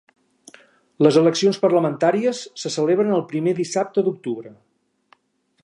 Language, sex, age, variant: Catalan, male, 60-69, Central